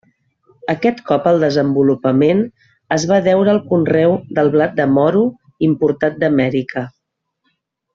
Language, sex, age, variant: Catalan, female, 40-49, Central